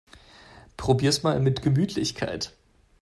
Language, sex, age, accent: German, male, 19-29, Deutschland Deutsch